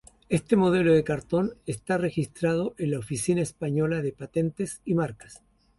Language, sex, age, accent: Spanish, male, 60-69, Chileno: Chile, Cuyo